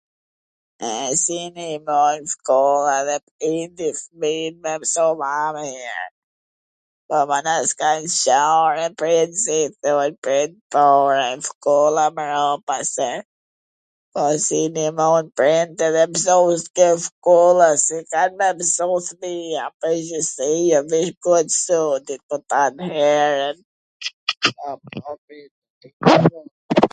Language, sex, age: Gheg Albanian, female, 50-59